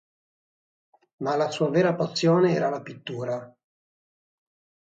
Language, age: Italian, 40-49